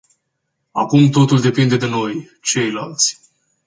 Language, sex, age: Romanian, male, 19-29